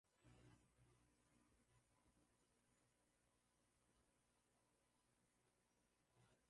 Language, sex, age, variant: Swahili, male, 30-39, Kiswahili Sanifu (EA)